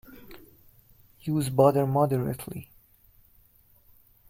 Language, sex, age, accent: English, male, 19-29, United States English